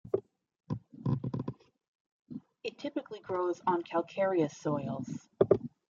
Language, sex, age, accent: English, female, 30-39, United States English